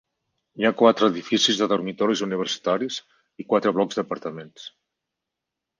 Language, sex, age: Catalan, male, 40-49